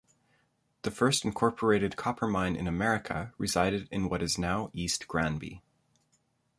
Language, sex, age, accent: English, male, 30-39, Canadian English